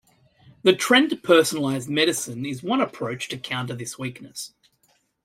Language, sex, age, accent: English, male, 40-49, Australian English